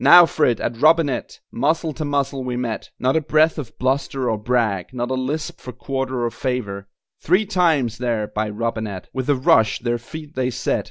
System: none